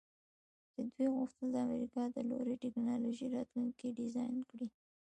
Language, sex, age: Pashto, female, 19-29